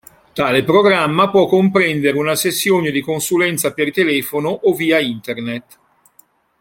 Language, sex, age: Italian, male, 60-69